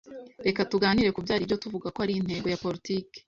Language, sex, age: Kinyarwanda, female, 19-29